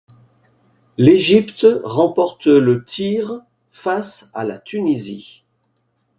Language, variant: French, Français de métropole